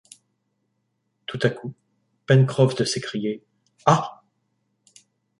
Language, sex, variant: French, male, Français de métropole